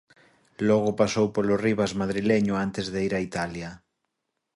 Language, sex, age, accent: Galician, male, 19-29, Oriental (común en zona oriental)